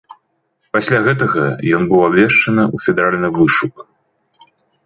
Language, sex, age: Belarusian, male, 19-29